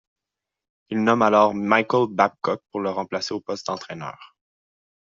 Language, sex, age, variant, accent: French, male, 19-29, Français d'Amérique du Nord, Français du Canada